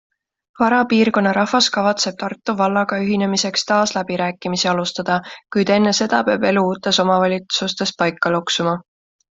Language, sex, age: Estonian, female, 19-29